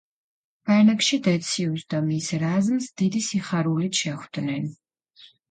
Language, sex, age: Georgian, female, 19-29